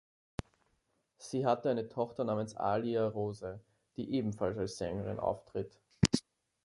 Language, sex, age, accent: German, male, 19-29, Österreichisches Deutsch